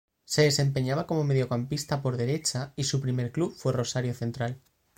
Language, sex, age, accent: Spanish, male, 19-29, España: Centro-Sur peninsular (Madrid, Toledo, Castilla-La Mancha)